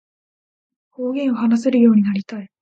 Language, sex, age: Japanese, female, 19-29